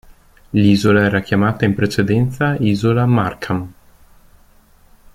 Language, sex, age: Italian, male, 30-39